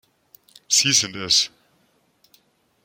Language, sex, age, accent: German, male, 40-49, Deutschland Deutsch